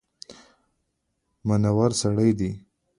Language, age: Pashto, under 19